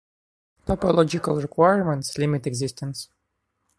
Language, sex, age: English, male, 19-29